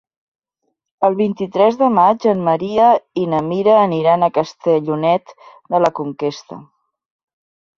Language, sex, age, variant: Catalan, female, 50-59, Central